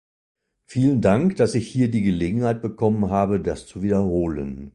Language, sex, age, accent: German, male, 60-69, Deutschland Deutsch